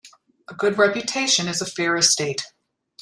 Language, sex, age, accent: English, female, 50-59, United States English